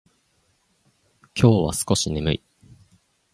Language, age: Japanese, under 19